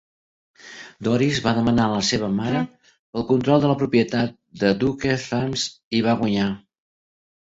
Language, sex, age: Catalan, male, 60-69